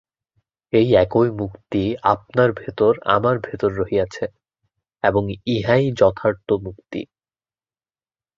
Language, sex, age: Bengali, male, under 19